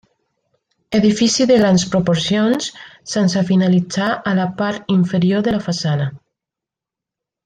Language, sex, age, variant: Catalan, female, 30-39, Central